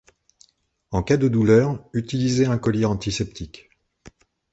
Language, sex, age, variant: French, male, 50-59, Français de métropole